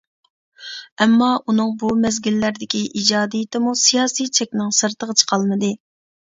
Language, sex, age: Uyghur, female, 19-29